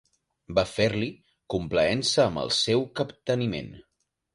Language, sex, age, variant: Catalan, male, 19-29, Nord-Occidental